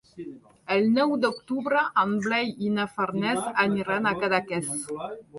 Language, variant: Catalan, Septentrional